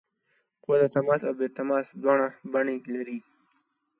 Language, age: Pashto, 19-29